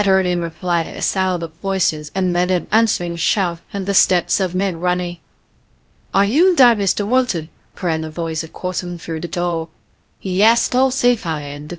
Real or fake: fake